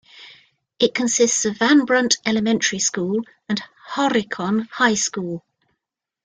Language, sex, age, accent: English, female, 60-69, England English